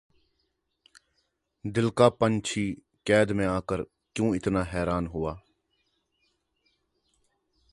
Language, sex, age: Urdu, male, 30-39